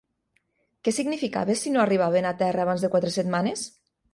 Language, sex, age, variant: Catalan, female, 30-39, Nord-Occidental